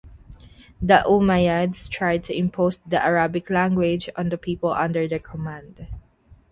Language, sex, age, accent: English, female, 19-29, United States English; Filipino